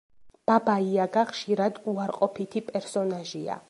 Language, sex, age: Georgian, female, 19-29